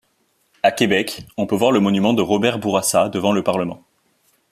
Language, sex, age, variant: French, male, 19-29, Français de métropole